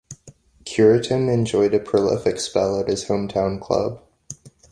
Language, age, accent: English, 30-39, United States English